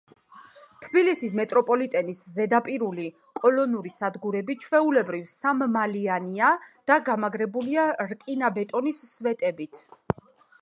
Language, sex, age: Georgian, female, 30-39